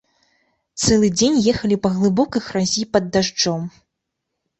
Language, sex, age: Belarusian, female, 19-29